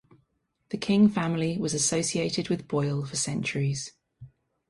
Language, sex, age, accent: English, female, 30-39, England English